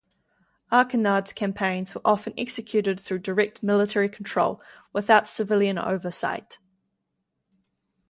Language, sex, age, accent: English, female, 19-29, New Zealand English